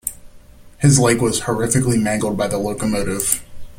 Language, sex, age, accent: English, male, 30-39, United States English